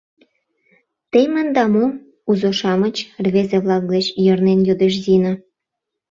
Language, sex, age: Mari, female, 19-29